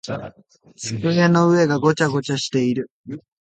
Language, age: Japanese, 19-29